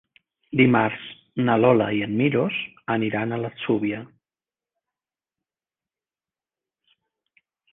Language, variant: Catalan, Central